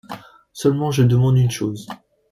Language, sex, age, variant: French, male, 19-29, Français de métropole